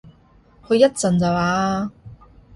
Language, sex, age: Cantonese, female, 30-39